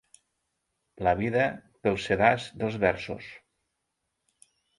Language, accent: Catalan, Lleidatà